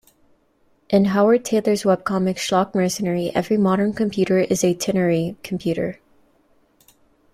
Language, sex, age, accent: English, female, 19-29, United States English